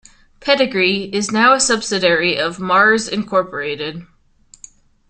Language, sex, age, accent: English, female, 19-29, United States English